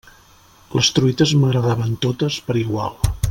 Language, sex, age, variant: Catalan, male, 50-59, Central